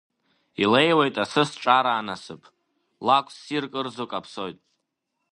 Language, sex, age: Abkhazian, male, under 19